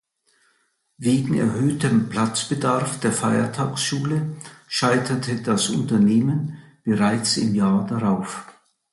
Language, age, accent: German, 70-79, Deutschland Deutsch